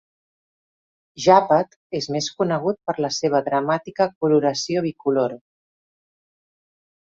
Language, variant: Catalan, Central